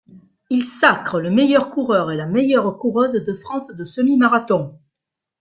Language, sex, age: French, female, 60-69